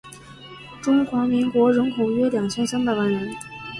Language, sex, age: Chinese, female, 19-29